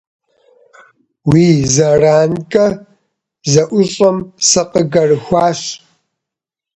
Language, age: Kabardian, 40-49